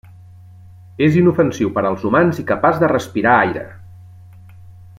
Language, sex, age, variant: Catalan, male, 40-49, Central